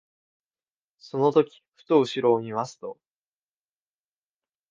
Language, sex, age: Japanese, male, under 19